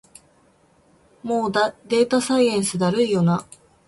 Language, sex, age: Japanese, female, 30-39